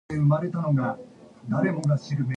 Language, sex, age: English, female, 19-29